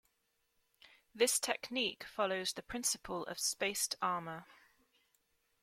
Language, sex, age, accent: English, female, 40-49, England English